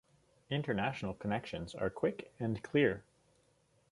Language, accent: English, Canadian English